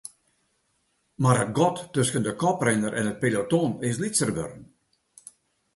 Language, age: Western Frisian, 70-79